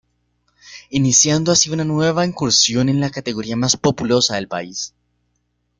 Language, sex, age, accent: Spanish, male, 19-29, Andino-Pacífico: Colombia, Perú, Ecuador, oeste de Bolivia y Venezuela andina